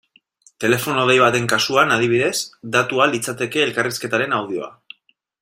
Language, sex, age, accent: Basque, male, 30-39, Mendebalekoa (Araba, Bizkaia, Gipuzkoako mendebaleko herri batzuk)